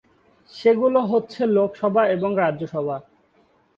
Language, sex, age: Bengali, male, 19-29